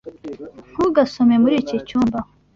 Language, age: Kinyarwanda, 19-29